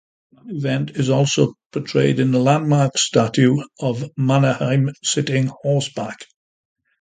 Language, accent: English, Welsh English